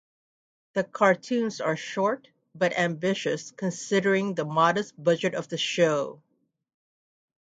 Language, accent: English, United States English